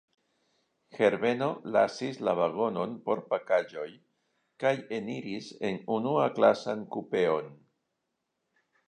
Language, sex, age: Esperanto, male, 60-69